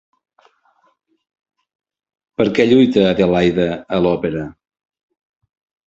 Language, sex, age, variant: Catalan, male, 60-69, Central